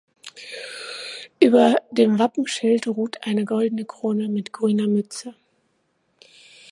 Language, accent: German, Deutschland Deutsch